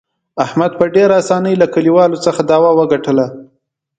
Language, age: Pashto, 19-29